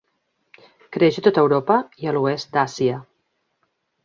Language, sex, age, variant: Catalan, female, 40-49, Central